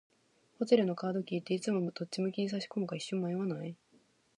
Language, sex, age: Japanese, female, 19-29